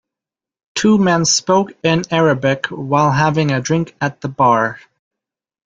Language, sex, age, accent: English, male, 19-29, Canadian English